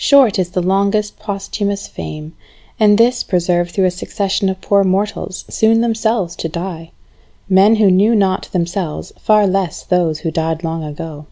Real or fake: real